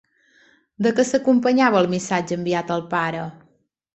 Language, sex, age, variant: Catalan, female, 40-49, Balear